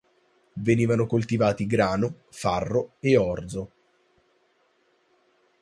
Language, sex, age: Italian, male, under 19